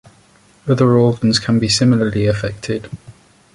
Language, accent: English, England English